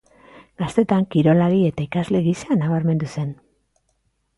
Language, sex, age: Basque, female, 40-49